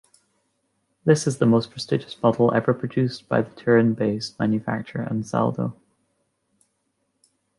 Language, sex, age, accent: English, female, 19-29, Scottish English